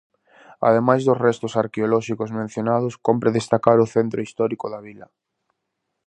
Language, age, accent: Galician, 19-29, Normativo (estándar)